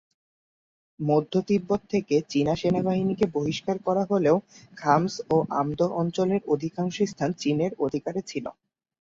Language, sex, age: Bengali, male, 19-29